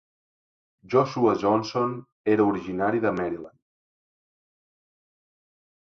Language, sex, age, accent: Catalan, male, 19-29, Empordanès